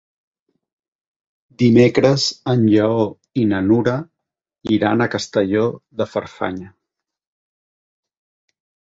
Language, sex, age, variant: Catalan, male, 50-59, Central